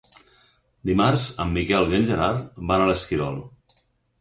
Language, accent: Catalan, Barcelona